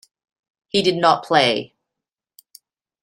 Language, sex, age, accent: English, female, 30-39, Australian English